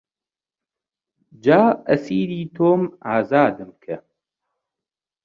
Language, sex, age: Central Kurdish, male, 19-29